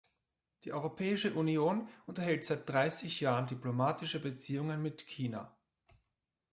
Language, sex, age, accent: German, male, 40-49, Österreichisches Deutsch